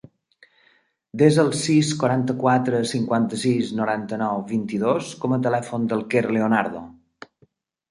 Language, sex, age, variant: Catalan, male, 40-49, Balear